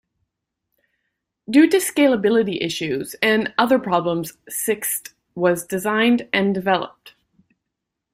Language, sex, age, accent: English, female, 30-39, Canadian English